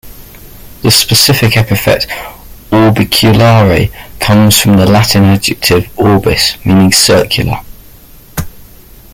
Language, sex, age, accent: English, male, 40-49, England English